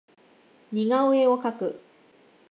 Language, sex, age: Japanese, female, 30-39